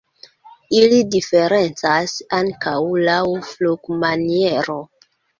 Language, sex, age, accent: Esperanto, female, 19-29, Internacia